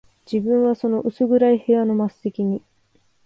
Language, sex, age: Japanese, female, 19-29